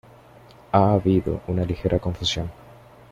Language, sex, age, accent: Spanish, male, 30-39, Caribe: Cuba, Venezuela, Puerto Rico, República Dominicana, Panamá, Colombia caribeña, México caribeño, Costa del golfo de México